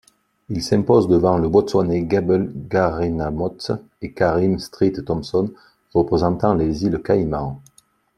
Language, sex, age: French, male, 40-49